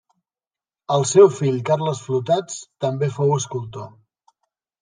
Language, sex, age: Catalan, male, 50-59